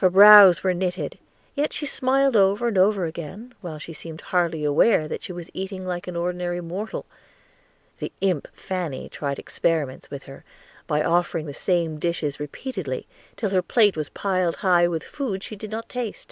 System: none